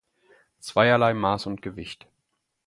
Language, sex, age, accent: German, male, 30-39, Deutschland Deutsch